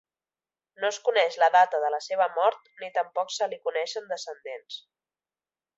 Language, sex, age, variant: Catalan, female, 30-39, Central